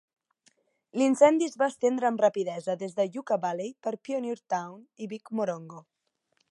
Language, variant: Catalan, Central